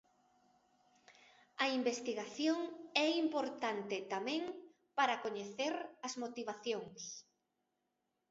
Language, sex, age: Galician, female, 30-39